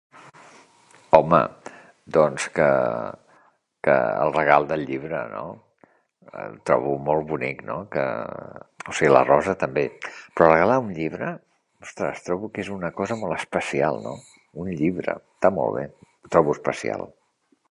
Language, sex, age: Catalan, male, 50-59